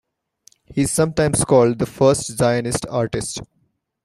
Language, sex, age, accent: English, male, 19-29, India and South Asia (India, Pakistan, Sri Lanka)